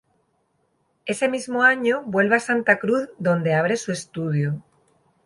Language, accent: Spanish, España: Sur peninsular (Andalucia, Extremadura, Murcia)